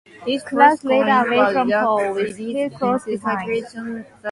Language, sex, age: English, female, 19-29